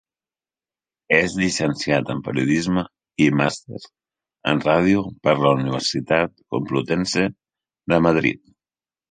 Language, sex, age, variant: Catalan, male, 30-39, Central